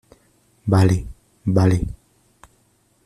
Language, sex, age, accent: Spanish, male, under 19, España: Centro-Sur peninsular (Madrid, Toledo, Castilla-La Mancha)